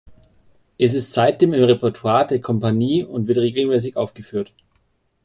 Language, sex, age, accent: German, male, 30-39, Deutschland Deutsch